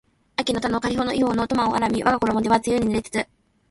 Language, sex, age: Japanese, female, 19-29